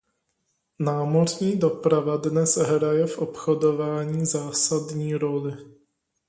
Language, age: Czech, 30-39